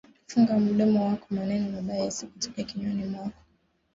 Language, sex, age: Swahili, female, 19-29